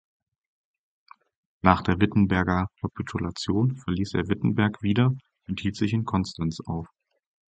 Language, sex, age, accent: German, male, 30-39, Deutschland Deutsch